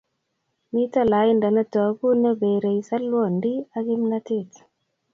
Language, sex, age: Kalenjin, female, 19-29